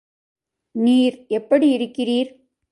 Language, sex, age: Tamil, female, 40-49